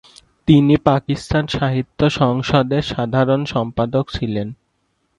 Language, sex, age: Bengali, male, 19-29